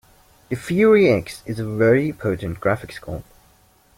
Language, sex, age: English, male, 19-29